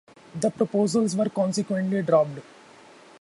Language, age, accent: English, 19-29, India and South Asia (India, Pakistan, Sri Lanka)